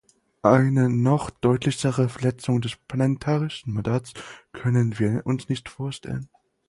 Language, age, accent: German, 19-29, Deutschland Deutsch